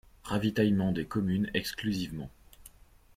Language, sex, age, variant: French, male, 30-39, Français de métropole